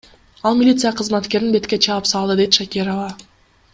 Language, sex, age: Kyrgyz, female, 19-29